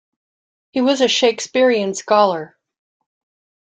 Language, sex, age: English, female, 60-69